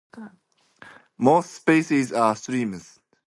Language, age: English, 19-29